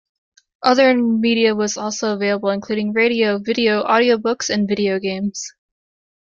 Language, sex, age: English, female, 30-39